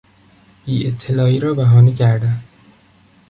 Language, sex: Persian, male